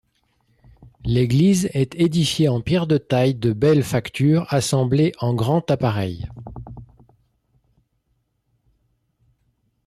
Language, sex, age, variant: French, male, 50-59, Français de métropole